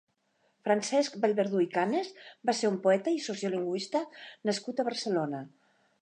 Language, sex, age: Catalan, female, 50-59